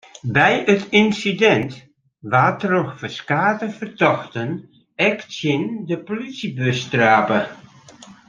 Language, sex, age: Western Frisian, female, 50-59